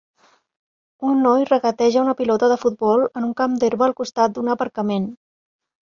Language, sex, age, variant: Catalan, female, 40-49, Central